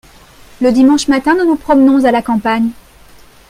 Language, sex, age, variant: French, female, 19-29, Français de métropole